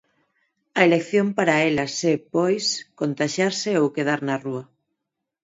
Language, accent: Galician, Neofalante